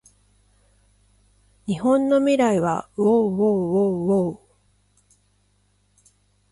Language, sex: Japanese, female